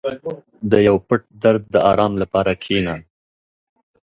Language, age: Pashto, 30-39